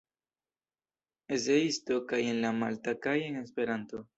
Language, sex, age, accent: Esperanto, male, 19-29, Internacia